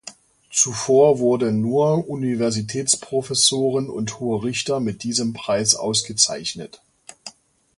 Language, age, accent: German, 50-59, Deutschland Deutsch